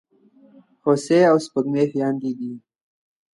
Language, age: Pashto, 19-29